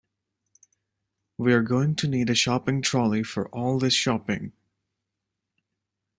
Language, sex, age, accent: English, male, 19-29, United States English